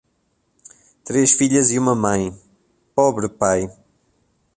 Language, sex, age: Portuguese, male, 19-29